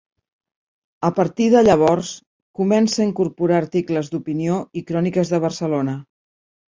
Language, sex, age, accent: Catalan, female, 50-59, Barceloní